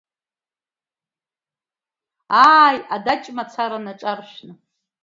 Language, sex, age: Abkhazian, female, 30-39